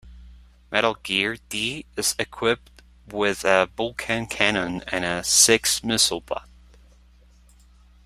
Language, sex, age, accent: English, male, 19-29, United States English